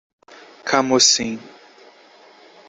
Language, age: Portuguese, 19-29